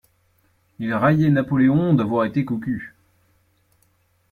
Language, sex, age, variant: French, male, 19-29, Français de métropole